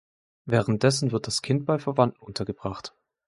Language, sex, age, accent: German, male, 19-29, Deutschland Deutsch